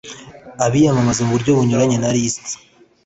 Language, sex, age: Kinyarwanda, male, 19-29